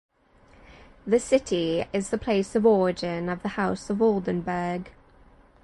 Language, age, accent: English, 30-39, United States English; England English